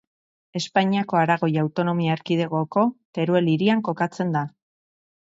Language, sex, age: Basque, female, 40-49